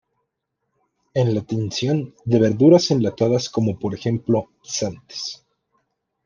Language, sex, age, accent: Spanish, male, 30-39, México